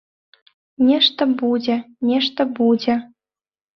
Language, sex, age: Belarusian, female, 19-29